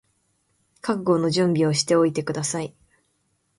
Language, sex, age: Japanese, female, 19-29